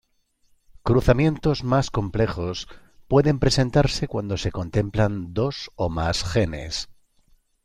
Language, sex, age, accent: Spanish, male, 50-59, España: Centro-Sur peninsular (Madrid, Toledo, Castilla-La Mancha)